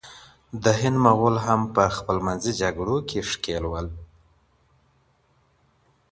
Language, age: Pashto, 30-39